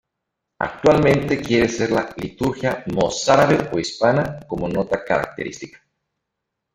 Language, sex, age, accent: Spanish, male, 40-49, México